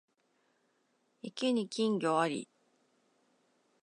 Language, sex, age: Japanese, female, 40-49